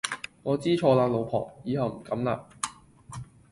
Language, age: Cantonese, 19-29